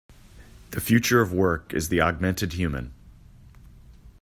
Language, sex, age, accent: English, male, 19-29, United States English